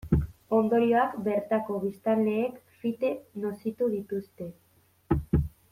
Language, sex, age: Basque, female, 19-29